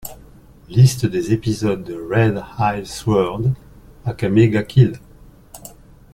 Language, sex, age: French, male, 50-59